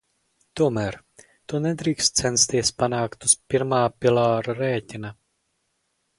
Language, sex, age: Latvian, male, under 19